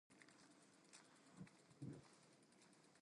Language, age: English, 19-29